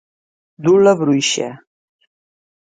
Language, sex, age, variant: Catalan, female, 50-59, Septentrional